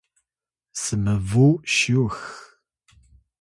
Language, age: Atayal, 30-39